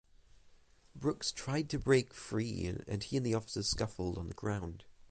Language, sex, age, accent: English, male, 19-29, England English; New Zealand English